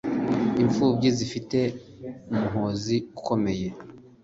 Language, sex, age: Kinyarwanda, male, 40-49